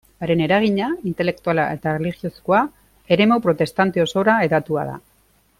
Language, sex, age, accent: Basque, female, 40-49, Erdialdekoa edo Nafarra (Gipuzkoa, Nafarroa)